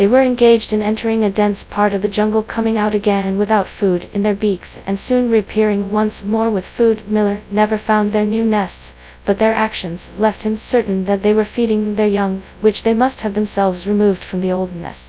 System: TTS, FastPitch